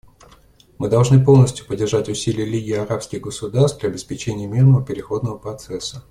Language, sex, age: Russian, male, 30-39